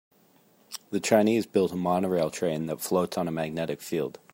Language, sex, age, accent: English, male, 19-29, United States English